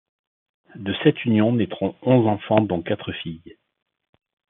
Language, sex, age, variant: French, male, 40-49, Français de métropole